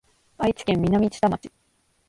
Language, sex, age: Japanese, female, 19-29